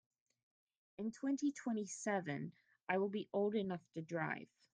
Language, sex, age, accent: English, female, 19-29, United States English